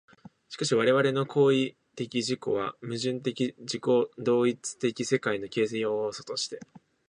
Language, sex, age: Japanese, male, 19-29